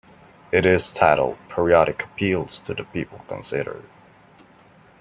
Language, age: English, 19-29